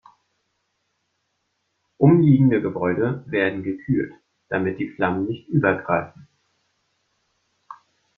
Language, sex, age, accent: German, male, 19-29, Deutschland Deutsch